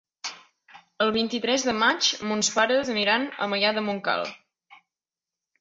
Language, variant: Catalan, Septentrional